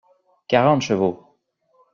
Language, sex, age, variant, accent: French, male, 30-39, Français d'Amérique du Nord, Français du Canada